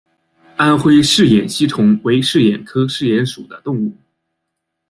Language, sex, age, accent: Chinese, male, 30-39, 出生地：北京市